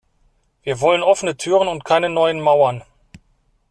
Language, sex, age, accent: German, male, 40-49, Deutschland Deutsch